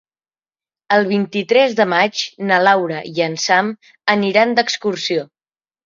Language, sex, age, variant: Catalan, male, under 19, Central